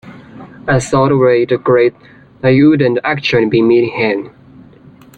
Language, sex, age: English, male, 19-29